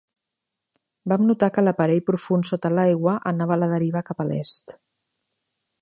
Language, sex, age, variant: Catalan, female, 40-49, Central